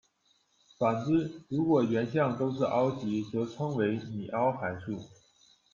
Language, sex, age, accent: Chinese, male, 19-29, 出生地：辽宁省